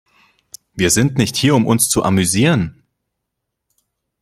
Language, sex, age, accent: German, male, 19-29, Deutschland Deutsch